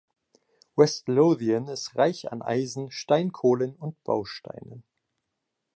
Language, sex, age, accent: German, male, 19-29, Deutschland Deutsch